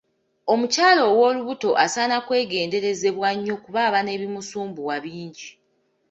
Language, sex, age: Ganda, female, 19-29